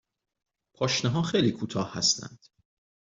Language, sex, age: Persian, male, 30-39